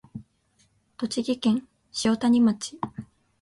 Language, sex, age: Japanese, female, 19-29